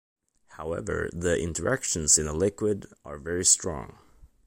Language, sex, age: English, male, under 19